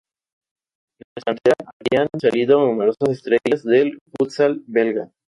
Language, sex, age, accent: Spanish, male, 19-29, México